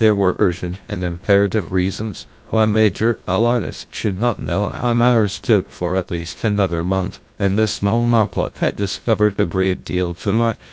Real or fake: fake